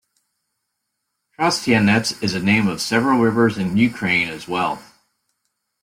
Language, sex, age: English, male, 50-59